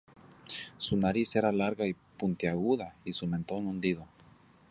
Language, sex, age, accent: Spanish, male, 30-39, México